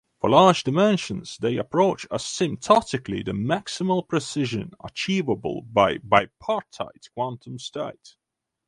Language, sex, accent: English, male, England English; Scottish English